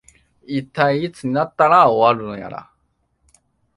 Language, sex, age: Japanese, male, 19-29